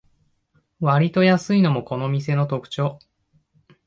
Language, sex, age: Japanese, male, 30-39